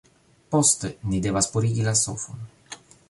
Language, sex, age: Esperanto, male, 40-49